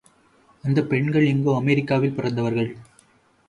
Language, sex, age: Tamil, male, 19-29